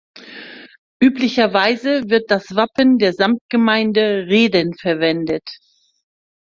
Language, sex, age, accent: German, female, 50-59, Deutschland Deutsch